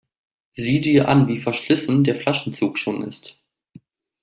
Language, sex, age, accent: German, male, 19-29, Deutschland Deutsch